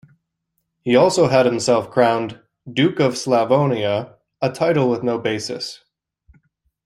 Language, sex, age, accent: English, male, 19-29, United States English